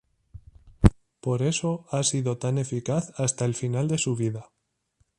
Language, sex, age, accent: Spanish, male, 19-29, España: Norte peninsular (Asturias, Castilla y León, Cantabria, País Vasco, Navarra, Aragón, La Rioja, Guadalajara, Cuenca)